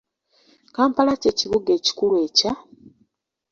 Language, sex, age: Ganda, female, 19-29